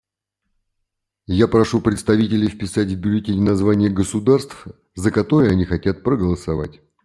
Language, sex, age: Russian, male, 50-59